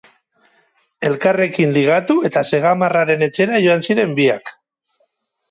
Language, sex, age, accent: Basque, male, 30-39, Mendebalekoa (Araba, Bizkaia, Gipuzkoako mendebaleko herri batzuk)